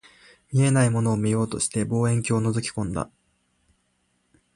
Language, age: Japanese, 19-29